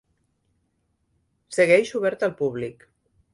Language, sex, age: Catalan, female, 60-69